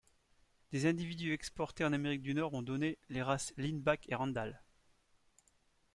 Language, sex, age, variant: French, male, 40-49, Français de métropole